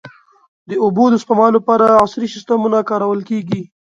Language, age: Pashto, 19-29